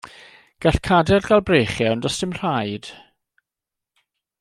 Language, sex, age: Welsh, male, 50-59